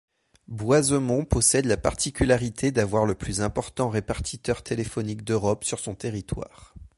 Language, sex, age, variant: French, male, 30-39, Français de métropole